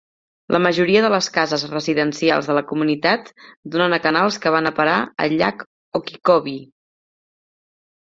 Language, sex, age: Catalan, female, 30-39